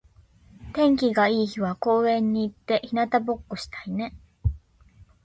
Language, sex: Japanese, female